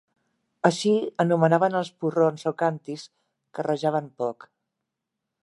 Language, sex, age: Catalan, female, 60-69